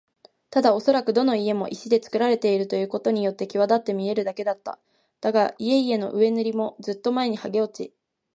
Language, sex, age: Japanese, female, 19-29